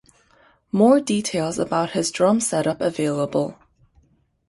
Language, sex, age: English, female, 19-29